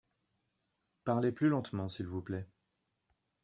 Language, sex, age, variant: French, male, 40-49, Français de métropole